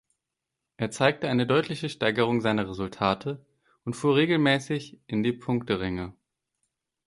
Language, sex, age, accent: German, male, 19-29, Deutschland Deutsch